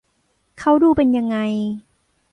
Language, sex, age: Thai, female, 30-39